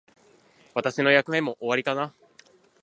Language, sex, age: Japanese, male, 19-29